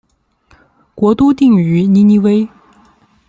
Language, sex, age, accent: Chinese, female, 19-29, 出生地：江西省